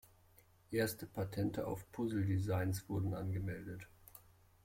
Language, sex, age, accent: German, male, 30-39, Deutschland Deutsch